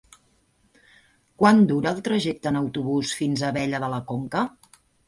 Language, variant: Catalan, Central